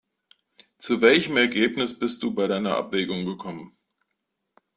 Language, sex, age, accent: German, male, 40-49, Deutschland Deutsch